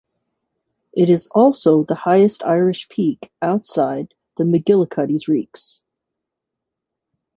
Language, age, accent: English, 40-49, United States English